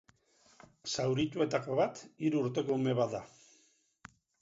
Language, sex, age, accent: Basque, male, 50-59, Mendebalekoa (Araba, Bizkaia, Gipuzkoako mendebaleko herri batzuk)